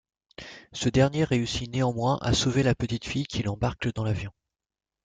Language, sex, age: French, male, 40-49